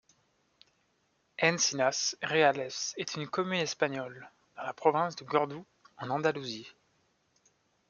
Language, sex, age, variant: French, male, 19-29, Français de métropole